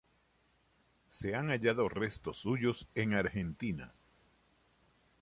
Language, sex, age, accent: Spanish, male, 60-69, Caribe: Cuba, Venezuela, Puerto Rico, República Dominicana, Panamá, Colombia caribeña, México caribeño, Costa del golfo de México